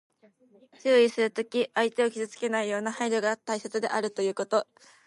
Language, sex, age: Japanese, female, 19-29